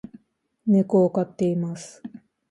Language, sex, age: Japanese, female, under 19